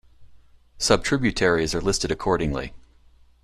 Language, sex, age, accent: English, male, 40-49, United States English